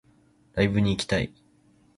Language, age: Japanese, 19-29